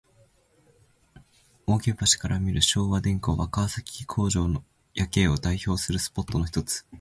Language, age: Japanese, 19-29